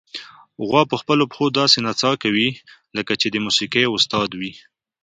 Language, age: Pashto, 30-39